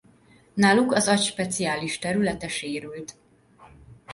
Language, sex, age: Hungarian, female, 19-29